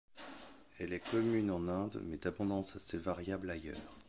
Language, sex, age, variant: French, male, 40-49, Français de métropole